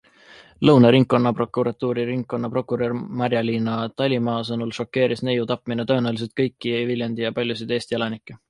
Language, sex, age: Estonian, male, 19-29